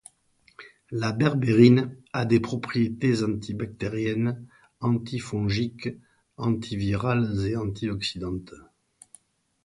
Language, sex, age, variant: French, male, 50-59, Français de métropole